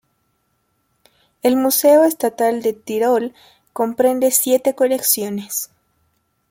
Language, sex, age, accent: Spanish, female, 19-29, Andino-Pacífico: Colombia, Perú, Ecuador, oeste de Bolivia y Venezuela andina